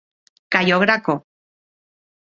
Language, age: Occitan, 50-59